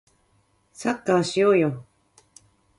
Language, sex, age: Japanese, female, 40-49